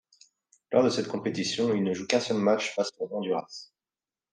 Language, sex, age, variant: French, male, 30-39, Français de métropole